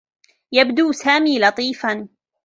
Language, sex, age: Arabic, female, 19-29